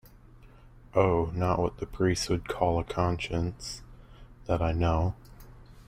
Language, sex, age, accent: English, male, under 19, United States English